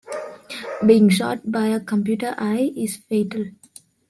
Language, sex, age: English, female, 19-29